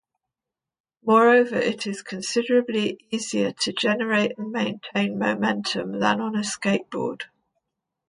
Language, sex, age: English, female, 70-79